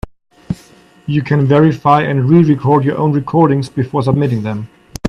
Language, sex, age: English, male, 30-39